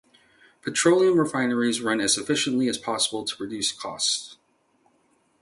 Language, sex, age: English, male, 19-29